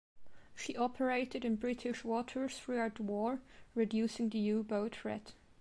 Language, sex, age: English, female, 19-29